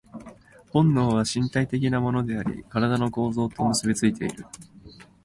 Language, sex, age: Japanese, male, 19-29